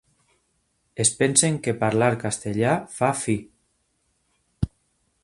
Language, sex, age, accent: Catalan, male, 40-49, valencià